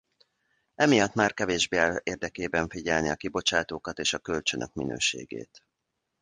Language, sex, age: Hungarian, male, 40-49